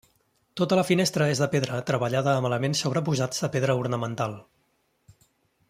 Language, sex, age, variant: Catalan, male, 30-39, Central